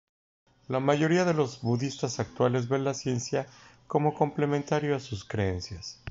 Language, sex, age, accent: Spanish, male, 40-49, México